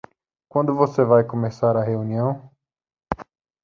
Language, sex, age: Portuguese, male, 19-29